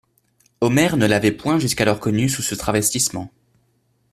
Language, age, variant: French, 19-29, Français de métropole